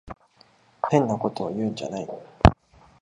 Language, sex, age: Japanese, male, 19-29